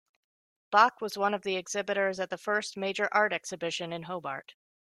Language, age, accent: English, 30-39, United States English